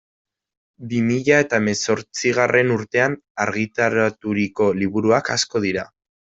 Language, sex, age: Basque, male, 19-29